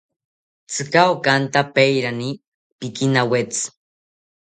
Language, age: South Ucayali Ashéninka, under 19